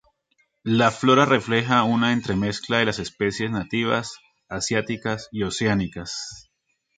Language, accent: Spanish, Andino-Pacífico: Colombia, Perú, Ecuador, oeste de Bolivia y Venezuela andina